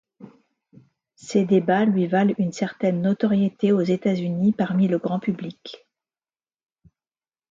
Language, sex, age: French, female, 50-59